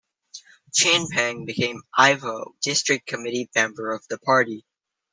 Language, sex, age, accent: English, male, under 19, United States English